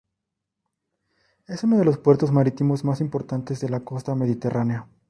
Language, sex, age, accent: Spanish, male, 19-29, México